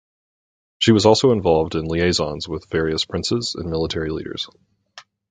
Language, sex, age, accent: English, male, 19-29, United States English